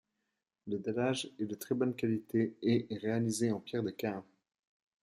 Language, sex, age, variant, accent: French, male, 30-39, Français d'Europe, Français de Suisse